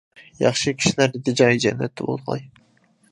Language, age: Uyghur, 19-29